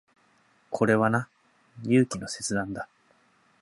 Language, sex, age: Japanese, male, 19-29